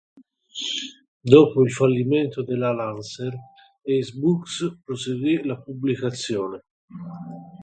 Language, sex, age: Italian, male, 30-39